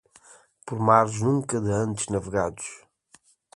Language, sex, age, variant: Portuguese, male, 50-59, Portuguese (Portugal)